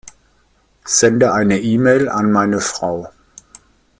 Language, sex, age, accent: German, male, 50-59, Deutschland Deutsch